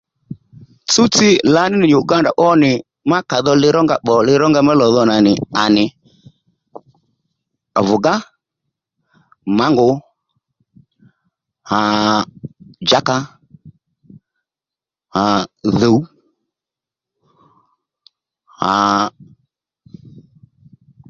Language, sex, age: Lendu, male, 60-69